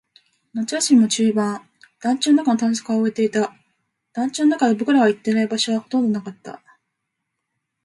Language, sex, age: Japanese, female, 19-29